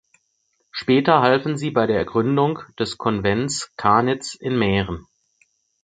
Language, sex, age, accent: German, male, 40-49, Deutschland Deutsch